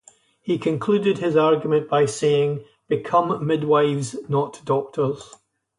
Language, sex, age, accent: English, male, 70-79, Scottish English